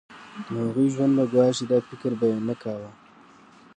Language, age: Pashto, 19-29